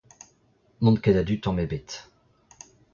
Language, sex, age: Breton, male, 30-39